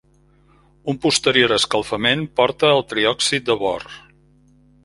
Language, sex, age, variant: Catalan, male, 50-59, Central